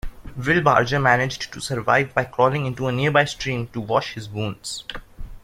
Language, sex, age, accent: English, male, under 19, India and South Asia (India, Pakistan, Sri Lanka)